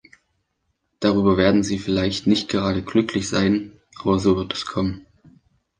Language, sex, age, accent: German, male, under 19, Deutschland Deutsch